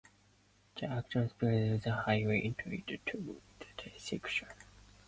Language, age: English, 19-29